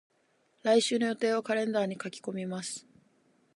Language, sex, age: Japanese, female, 19-29